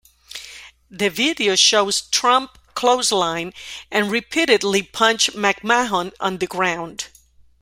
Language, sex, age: English, female, 60-69